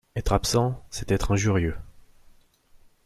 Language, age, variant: French, 30-39, Français de métropole